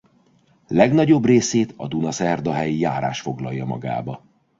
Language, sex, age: Hungarian, male, 40-49